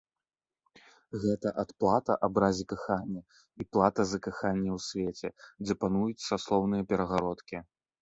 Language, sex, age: Belarusian, male, 30-39